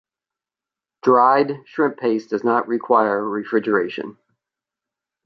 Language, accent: English, United States English